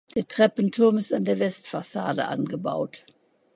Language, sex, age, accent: German, female, 60-69, Deutschland Deutsch